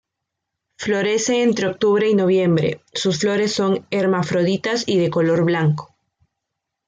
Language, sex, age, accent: Spanish, female, 19-29, Andino-Pacífico: Colombia, Perú, Ecuador, oeste de Bolivia y Venezuela andina